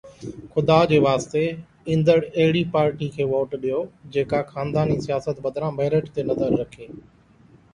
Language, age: Sindhi, under 19